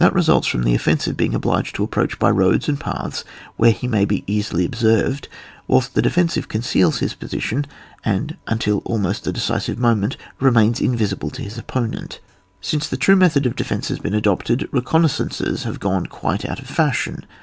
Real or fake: real